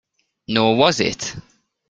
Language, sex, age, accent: English, male, under 19, England English